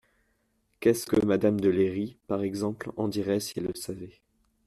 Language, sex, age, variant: French, male, 19-29, Français de métropole